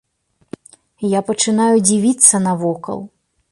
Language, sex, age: Belarusian, female, 40-49